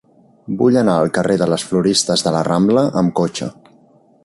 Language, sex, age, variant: Catalan, male, 19-29, Central